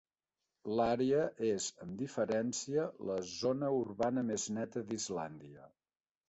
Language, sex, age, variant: Catalan, male, 50-59, Central